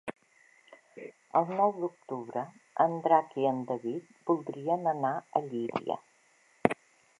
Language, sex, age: Catalan, female, 70-79